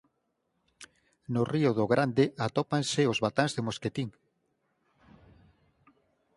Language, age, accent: Galician, 50-59, Normativo (estándar)